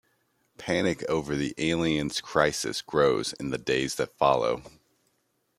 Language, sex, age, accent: English, male, 30-39, United States English